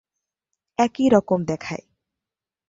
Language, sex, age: Bengali, female, 19-29